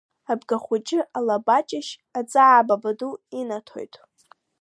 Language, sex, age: Abkhazian, female, under 19